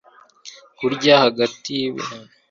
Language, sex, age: Kinyarwanda, male, 19-29